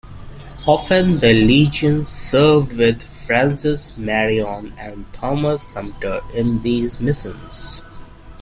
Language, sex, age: English, male, 19-29